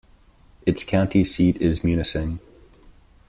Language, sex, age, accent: English, male, 19-29, United States English